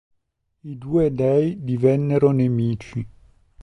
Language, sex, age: Italian, male, 40-49